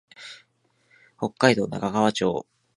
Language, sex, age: Japanese, male, 19-29